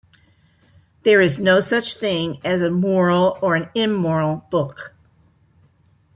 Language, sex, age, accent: English, female, 60-69, United States English